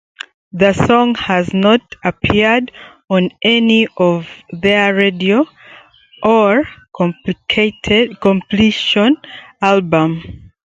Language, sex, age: English, female, 30-39